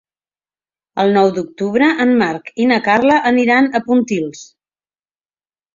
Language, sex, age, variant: Catalan, female, 50-59, Central